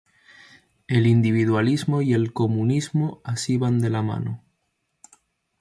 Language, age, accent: Spanish, 19-29, España: Islas Canarias